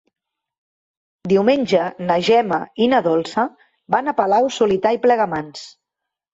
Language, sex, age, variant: Catalan, female, 30-39, Central